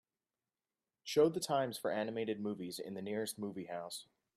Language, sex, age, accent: English, male, 19-29, United States English